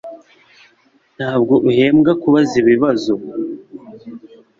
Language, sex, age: Kinyarwanda, male, under 19